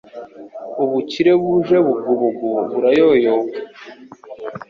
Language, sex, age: Kinyarwanda, male, 19-29